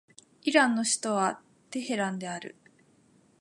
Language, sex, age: Japanese, female, 19-29